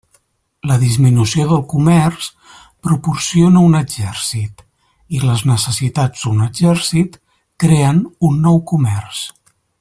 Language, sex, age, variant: Catalan, male, 40-49, Central